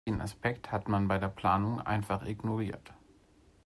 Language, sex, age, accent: German, male, 30-39, Deutschland Deutsch